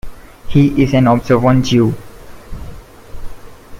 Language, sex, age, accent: English, male, 19-29, India and South Asia (India, Pakistan, Sri Lanka)